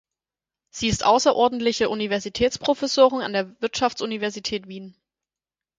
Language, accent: German, Deutschland Deutsch